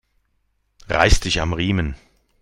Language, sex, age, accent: German, male, 50-59, Deutschland Deutsch